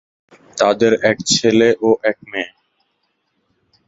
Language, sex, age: Bengali, male, 19-29